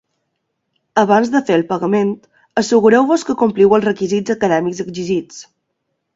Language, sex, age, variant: Catalan, female, 19-29, Balear